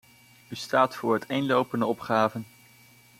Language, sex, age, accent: Dutch, male, 19-29, Nederlands Nederlands